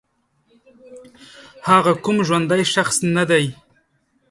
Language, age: Pashto, 19-29